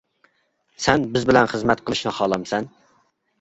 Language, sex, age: Uyghur, male, 19-29